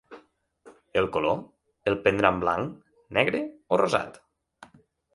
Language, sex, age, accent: Catalan, male, 19-29, central; nord-occidental